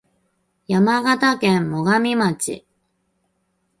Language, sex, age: Japanese, female, 30-39